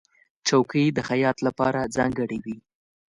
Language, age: Pashto, 19-29